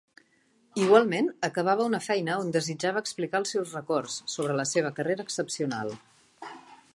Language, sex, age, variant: Catalan, female, 40-49, Central